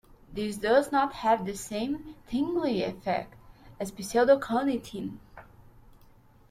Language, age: English, 19-29